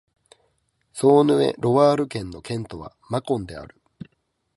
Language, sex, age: Japanese, male, 19-29